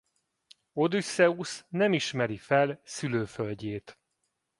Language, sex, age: Hungarian, male, 40-49